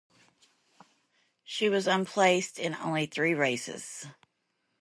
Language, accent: English, United States English